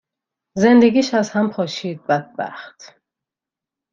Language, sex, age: Persian, female, 30-39